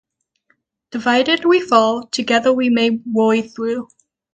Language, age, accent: English, under 19, United States English